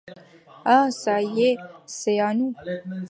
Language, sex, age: French, female, 19-29